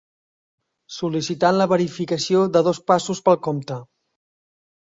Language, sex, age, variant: Catalan, male, 40-49, Central